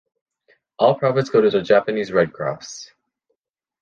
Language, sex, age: English, male, under 19